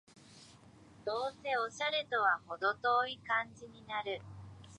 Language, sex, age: Japanese, male, 19-29